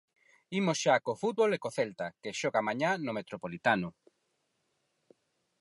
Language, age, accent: Galician, 40-49, Normativo (estándar); Neofalante